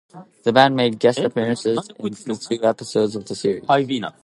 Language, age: English, 19-29